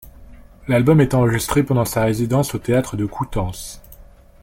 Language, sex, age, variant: French, male, 19-29, Français de métropole